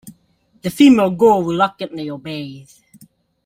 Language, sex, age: English, male, 19-29